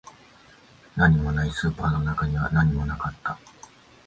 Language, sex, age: Japanese, male, 50-59